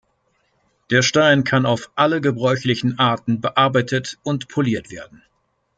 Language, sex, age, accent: German, male, 30-39, Deutschland Deutsch